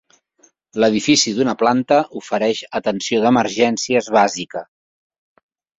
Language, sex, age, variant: Catalan, male, 50-59, Central